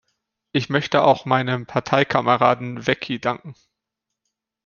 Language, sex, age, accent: German, male, 19-29, Deutschland Deutsch